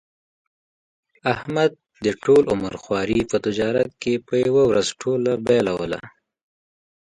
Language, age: Pashto, 19-29